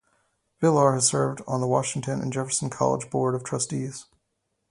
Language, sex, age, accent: English, male, 30-39, United States English